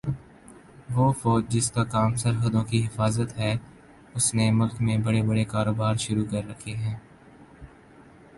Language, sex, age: Urdu, male, 19-29